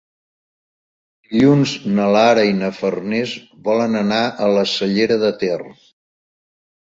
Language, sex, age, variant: Catalan, male, 60-69, Central